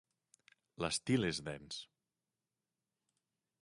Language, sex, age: Catalan, male, 40-49